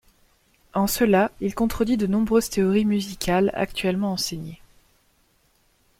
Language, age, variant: French, 19-29, Français de métropole